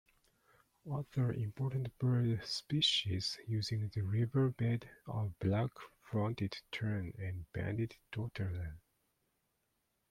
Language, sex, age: English, male, 40-49